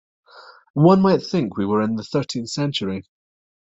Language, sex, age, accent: English, male, 40-49, Scottish English